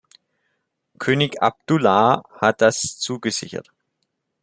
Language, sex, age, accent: German, male, under 19, Deutschland Deutsch